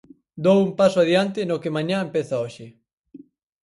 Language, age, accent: Galician, 19-29, Atlántico (seseo e gheada)